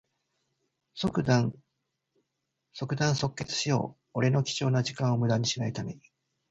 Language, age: Japanese, 50-59